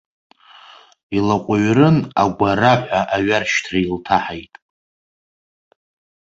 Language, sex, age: Abkhazian, male, 30-39